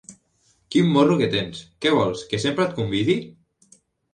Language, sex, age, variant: Catalan, male, under 19, Central